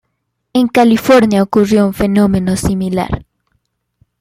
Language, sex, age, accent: Spanish, female, under 19, Caribe: Cuba, Venezuela, Puerto Rico, República Dominicana, Panamá, Colombia caribeña, México caribeño, Costa del golfo de México